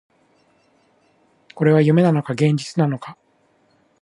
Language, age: Japanese, 40-49